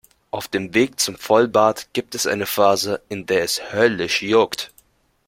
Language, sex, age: German, male, 19-29